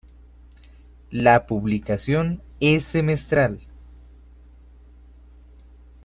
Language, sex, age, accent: Spanish, male, 30-39, Andino-Pacífico: Colombia, Perú, Ecuador, oeste de Bolivia y Venezuela andina